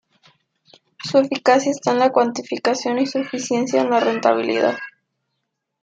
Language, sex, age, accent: Spanish, female, 19-29, México